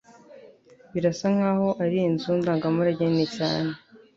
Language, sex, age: Kinyarwanda, female, under 19